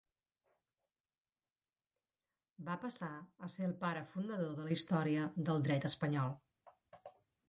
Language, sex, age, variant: Catalan, female, 40-49, Central